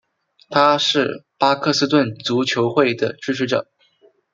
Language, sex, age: Chinese, male, 19-29